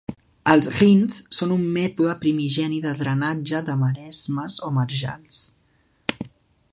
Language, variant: Catalan, Central